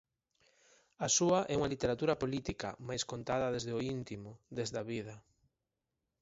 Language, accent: Galician, Atlántico (seseo e gheada)